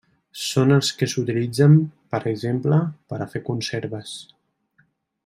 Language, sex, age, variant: Catalan, male, 19-29, Central